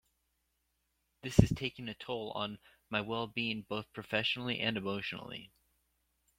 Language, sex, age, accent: English, male, 19-29, United States English